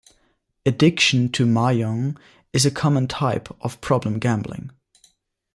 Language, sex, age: English, male, 19-29